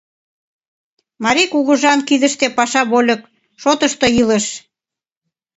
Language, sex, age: Mari, female, 19-29